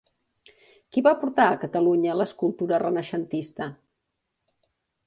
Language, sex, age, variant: Catalan, female, 50-59, Central